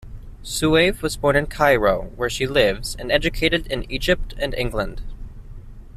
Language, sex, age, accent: English, male, 19-29, United States English